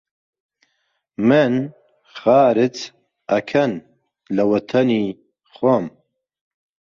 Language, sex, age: Central Kurdish, male, 30-39